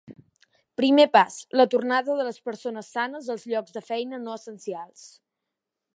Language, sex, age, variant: Catalan, male, under 19, Central